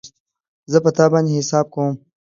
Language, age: Pashto, 19-29